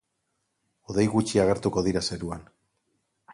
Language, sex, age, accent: Basque, male, 40-49, Mendebalekoa (Araba, Bizkaia, Gipuzkoako mendebaleko herri batzuk)